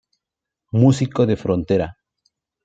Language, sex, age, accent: Spanish, male, 19-29, México